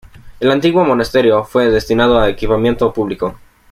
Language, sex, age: Spanish, male, under 19